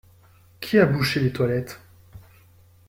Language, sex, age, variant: French, male, 19-29, Français de métropole